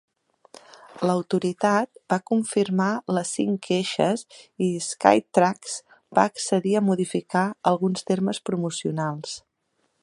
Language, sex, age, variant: Catalan, female, 40-49, Central